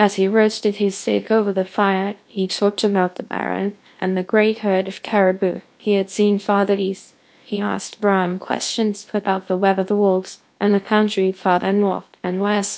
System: TTS, GlowTTS